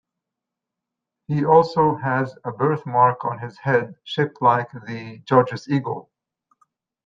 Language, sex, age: English, male, 50-59